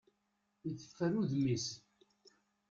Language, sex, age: Kabyle, male, 60-69